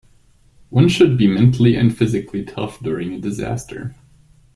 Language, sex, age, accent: English, male, 40-49, United States English